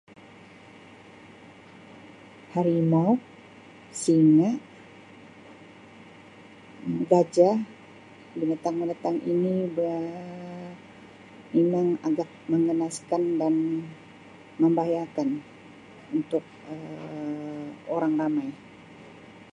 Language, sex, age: Sabah Malay, female, 60-69